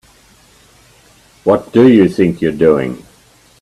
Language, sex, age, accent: English, male, 80-89, Australian English